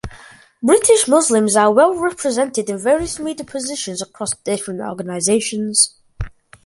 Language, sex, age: English, male, 40-49